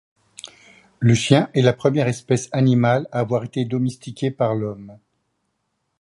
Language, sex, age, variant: French, male, 50-59, Français de métropole